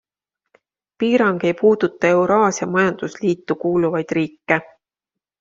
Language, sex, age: Estonian, female, 50-59